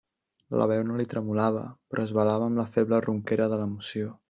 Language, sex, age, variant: Catalan, male, 19-29, Central